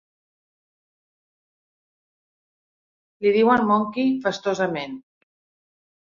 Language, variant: Catalan, Central